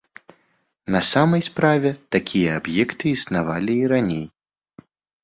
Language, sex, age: Belarusian, male, 19-29